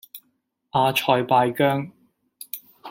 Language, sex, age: Cantonese, male, 30-39